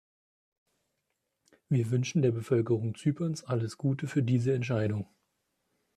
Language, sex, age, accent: German, male, 19-29, Deutschland Deutsch